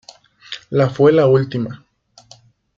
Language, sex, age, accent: Spanish, female, 19-29, México